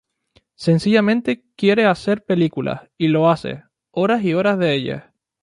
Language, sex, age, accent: Spanish, male, 19-29, España: Islas Canarias